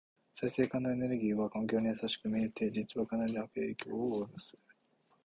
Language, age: Japanese, under 19